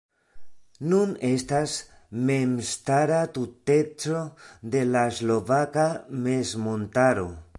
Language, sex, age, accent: Esperanto, male, 40-49, Internacia